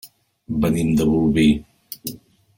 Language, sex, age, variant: Catalan, male, 50-59, Central